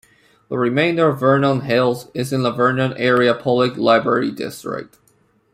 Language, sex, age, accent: English, male, 19-29, United States English